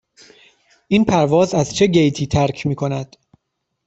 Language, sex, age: Persian, male, 19-29